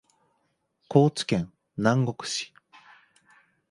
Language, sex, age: Japanese, male, 30-39